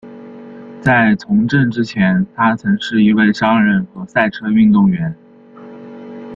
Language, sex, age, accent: Chinese, male, 19-29, 出生地：江西省